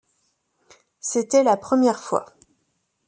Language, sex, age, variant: French, female, 30-39, Français de métropole